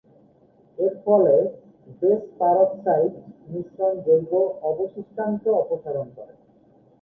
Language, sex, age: Bengali, male, 19-29